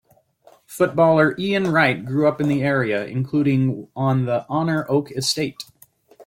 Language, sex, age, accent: English, male, 40-49, United States English